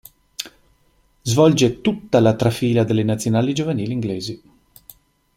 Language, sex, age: Italian, male, 50-59